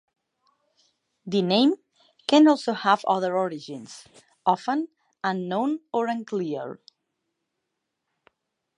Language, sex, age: English, female, 40-49